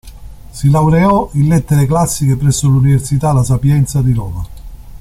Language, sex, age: Italian, male, 60-69